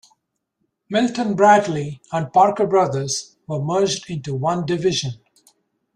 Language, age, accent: English, 50-59, United States English